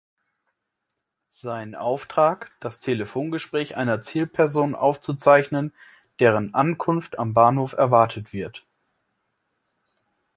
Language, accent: German, Deutschland Deutsch